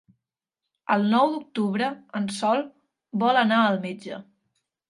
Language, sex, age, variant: Catalan, female, 30-39, Central